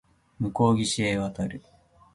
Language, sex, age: Japanese, male, 30-39